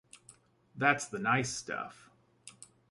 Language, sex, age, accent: English, male, 30-39, United States English